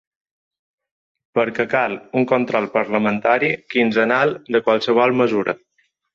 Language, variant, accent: Catalan, Balear, balear